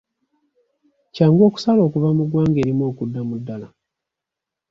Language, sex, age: Ganda, male, 30-39